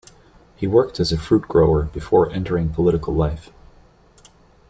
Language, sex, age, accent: English, male, 30-39, United States English